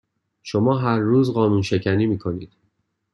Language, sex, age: Persian, male, 19-29